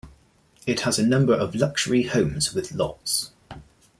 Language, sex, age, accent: English, male, 40-49, England English